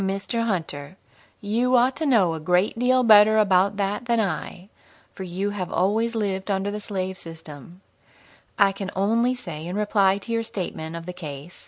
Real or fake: real